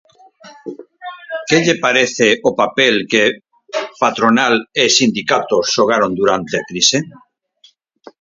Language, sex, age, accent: Galician, male, 50-59, Normativo (estándar)